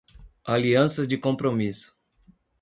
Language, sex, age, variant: Portuguese, male, 40-49, Portuguese (Brasil)